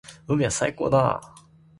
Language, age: Japanese, 19-29